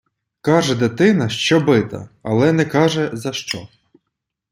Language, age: Ukrainian, 19-29